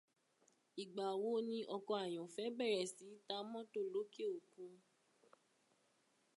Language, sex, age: Yoruba, female, 19-29